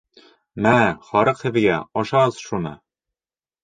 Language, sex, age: Bashkir, male, under 19